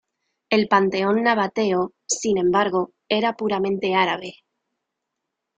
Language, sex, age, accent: Spanish, female, 19-29, España: Centro-Sur peninsular (Madrid, Toledo, Castilla-La Mancha)